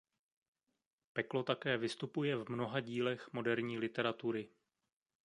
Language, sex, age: Czech, male, 30-39